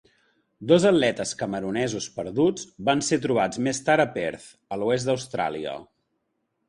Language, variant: Catalan, Central